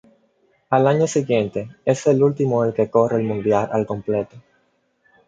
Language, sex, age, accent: Spanish, male, 19-29, Caribe: Cuba, Venezuela, Puerto Rico, República Dominicana, Panamá, Colombia caribeña, México caribeño, Costa del golfo de México